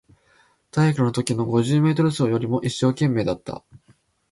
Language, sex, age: Japanese, male, 19-29